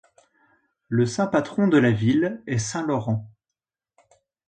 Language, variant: French, Français de métropole